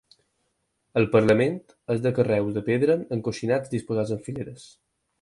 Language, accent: Catalan, mallorquí